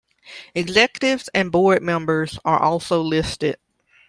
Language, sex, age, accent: English, female, 30-39, United States English